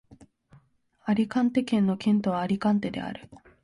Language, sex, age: Japanese, female, under 19